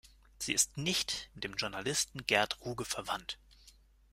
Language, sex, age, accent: German, male, 30-39, Deutschland Deutsch